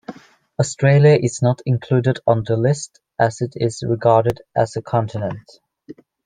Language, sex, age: English, male, under 19